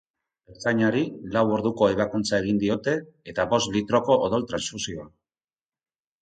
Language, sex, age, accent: Basque, male, 50-59, Mendebalekoa (Araba, Bizkaia, Gipuzkoako mendebaleko herri batzuk)